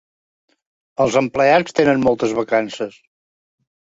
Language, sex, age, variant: Catalan, male, 70-79, Central